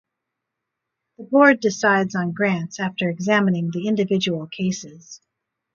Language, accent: English, United States English